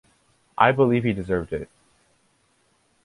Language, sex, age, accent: English, male, under 19, United States English